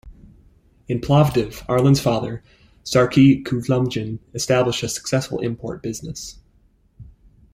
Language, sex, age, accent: English, male, 19-29, United States English